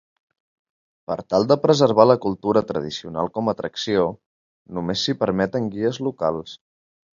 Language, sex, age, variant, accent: Catalan, male, 19-29, Central, central